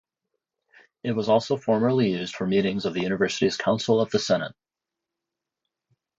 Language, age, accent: English, 30-39, United States English